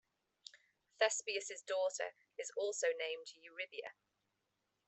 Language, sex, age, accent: English, female, 30-39, England English